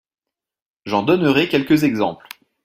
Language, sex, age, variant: French, male, 30-39, Français de métropole